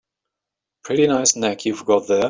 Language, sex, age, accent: English, male, 50-59, United States English